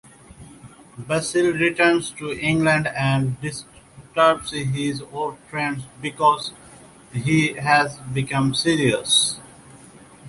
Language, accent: English, United States English